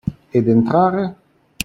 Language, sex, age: Italian, male, 40-49